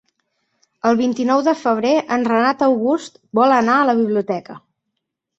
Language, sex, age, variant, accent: Catalan, female, 30-39, Central, Neutre